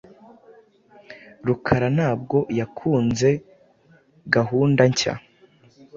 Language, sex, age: Kinyarwanda, male, 19-29